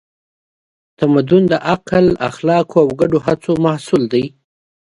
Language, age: Pashto, 40-49